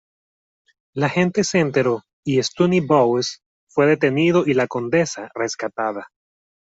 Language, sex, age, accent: Spanish, male, 30-39, América central